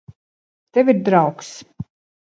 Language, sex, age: Latvian, female, 50-59